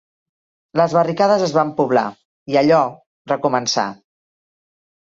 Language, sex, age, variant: Catalan, female, 40-49, Central